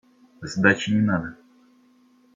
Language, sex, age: Russian, male, 30-39